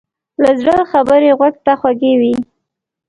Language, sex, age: Pashto, female, 19-29